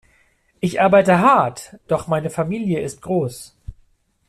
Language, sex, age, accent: German, male, 40-49, Deutschland Deutsch